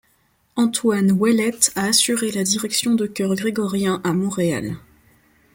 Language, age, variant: French, 19-29, Français de métropole